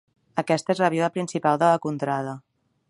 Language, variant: Catalan, Nord-Occidental